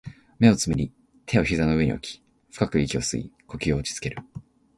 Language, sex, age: Japanese, male, 19-29